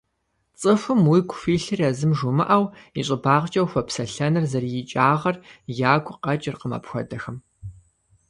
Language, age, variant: Kabardian, 19-29, Адыгэбзэ (Къэбэрдей, Кирил, Урысей)